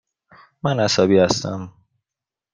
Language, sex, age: Persian, male, 19-29